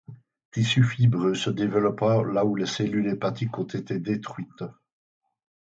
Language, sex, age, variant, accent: French, male, 60-69, Français d'Europe, Français de Belgique